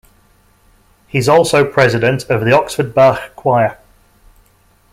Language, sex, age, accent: English, male, 50-59, England English